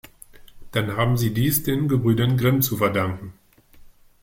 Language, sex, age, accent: German, male, 40-49, Deutschland Deutsch